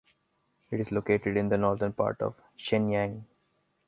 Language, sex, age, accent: English, male, 19-29, India and South Asia (India, Pakistan, Sri Lanka)